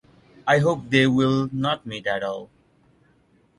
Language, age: English, 19-29